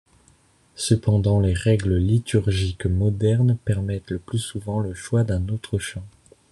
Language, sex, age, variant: French, male, under 19, Français de métropole